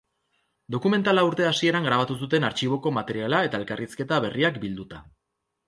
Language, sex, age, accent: Basque, male, 30-39, Erdialdekoa edo Nafarra (Gipuzkoa, Nafarroa)